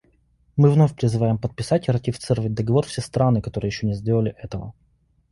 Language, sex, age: Russian, male, 30-39